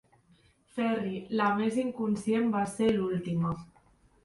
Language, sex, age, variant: Catalan, male, 30-39, Central